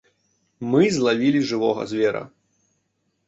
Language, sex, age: Belarusian, male, 19-29